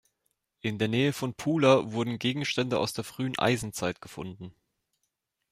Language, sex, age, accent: German, male, 19-29, Deutschland Deutsch